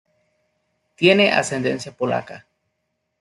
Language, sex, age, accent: Spanish, male, 19-29, Caribe: Cuba, Venezuela, Puerto Rico, República Dominicana, Panamá, Colombia caribeña, México caribeño, Costa del golfo de México